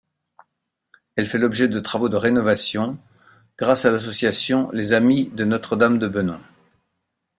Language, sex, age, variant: French, male, 60-69, Français de métropole